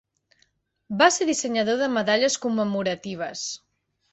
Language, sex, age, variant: Catalan, female, 19-29, Central